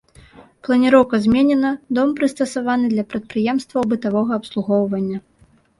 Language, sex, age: Belarusian, female, 19-29